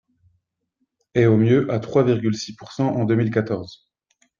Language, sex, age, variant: French, male, 30-39, Français de métropole